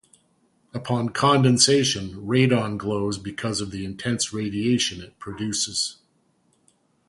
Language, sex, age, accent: English, male, 40-49, Canadian English